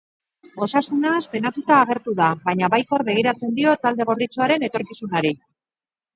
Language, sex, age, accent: Basque, female, 50-59, Mendebalekoa (Araba, Bizkaia, Gipuzkoako mendebaleko herri batzuk)